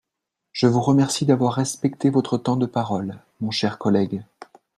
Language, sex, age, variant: French, male, 40-49, Français de métropole